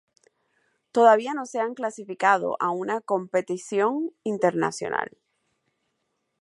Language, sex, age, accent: Spanish, male, under 19, Caribe: Cuba, Venezuela, Puerto Rico, República Dominicana, Panamá, Colombia caribeña, México caribeño, Costa del golfo de México